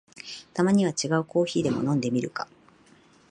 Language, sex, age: Japanese, female, 50-59